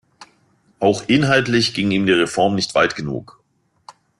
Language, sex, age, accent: German, male, 40-49, Deutschland Deutsch